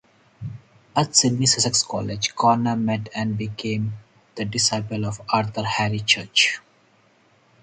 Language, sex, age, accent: English, male, 30-39, India and South Asia (India, Pakistan, Sri Lanka); Singaporean English